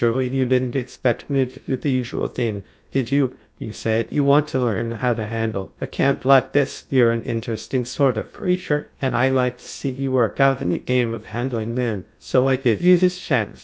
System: TTS, GlowTTS